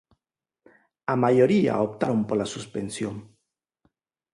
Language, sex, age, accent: Galician, male, 40-49, Normativo (estándar)